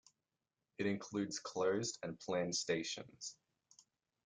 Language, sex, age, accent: English, male, under 19, Australian English